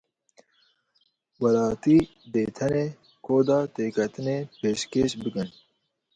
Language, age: Kurdish, 19-29